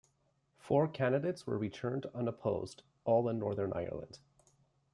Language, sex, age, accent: English, male, 19-29, Canadian English